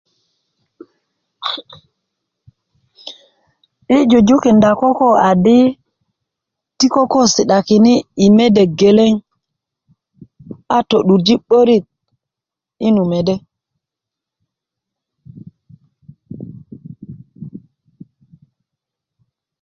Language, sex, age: Kuku, female, 40-49